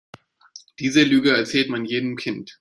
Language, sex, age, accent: German, male, 30-39, Deutschland Deutsch